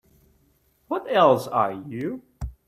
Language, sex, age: English, male, 19-29